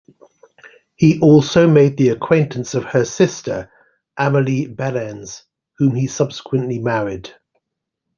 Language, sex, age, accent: English, male, 50-59, England English